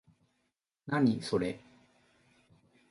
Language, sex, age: Japanese, male, 50-59